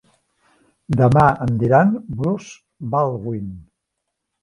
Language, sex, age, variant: Catalan, male, 60-69, Central